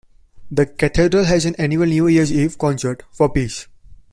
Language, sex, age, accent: English, male, 19-29, India and South Asia (India, Pakistan, Sri Lanka)